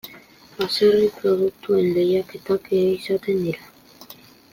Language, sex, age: Basque, male, under 19